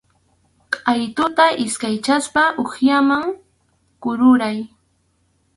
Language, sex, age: Arequipa-La Unión Quechua, female, 19-29